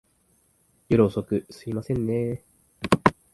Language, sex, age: Japanese, male, 19-29